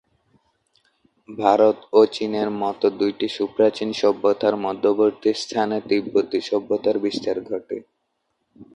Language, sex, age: Bengali, male, under 19